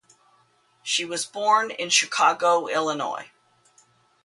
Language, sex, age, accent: English, female, 50-59, United States English